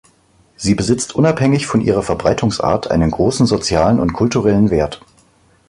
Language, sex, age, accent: German, male, 40-49, Deutschland Deutsch